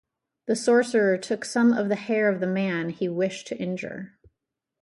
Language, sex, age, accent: English, female, 40-49, United States English